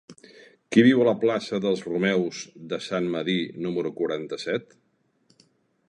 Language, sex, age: Catalan, male, 40-49